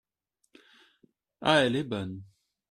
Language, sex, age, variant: French, male, 30-39, Français de métropole